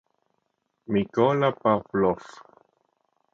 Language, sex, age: Italian, male, 30-39